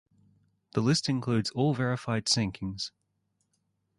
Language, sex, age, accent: English, male, 30-39, Australian English